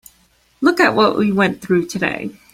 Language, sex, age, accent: English, female, 19-29, Canadian English